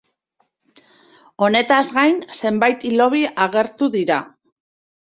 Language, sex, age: Basque, female, 40-49